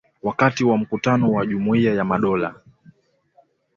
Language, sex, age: Swahili, male, 19-29